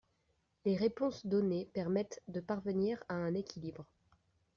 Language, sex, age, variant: French, female, 19-29, Français de métropole